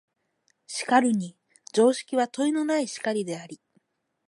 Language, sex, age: Japanese, female, 30-39